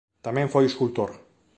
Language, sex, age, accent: Galician, male, 30-39, Normativo (estándar)